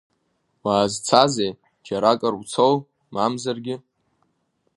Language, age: Abkhazian, under 19